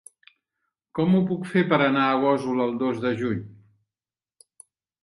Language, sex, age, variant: Catalan, male, 60-69, Central